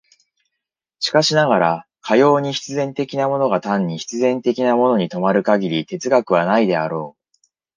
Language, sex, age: Japanese, male, 30-39